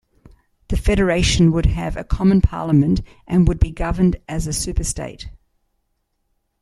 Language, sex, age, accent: English, female, 60-69, Australian English